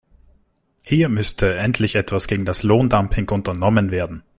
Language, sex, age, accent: German, male, 19-29, Österreichisches Deutsch